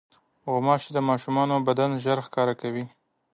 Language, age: Pashto, 19-29